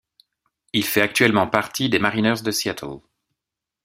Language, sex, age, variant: French, male, 50-59, Français de métropole